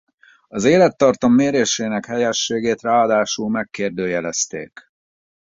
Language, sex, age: Hungarian, male, 40-49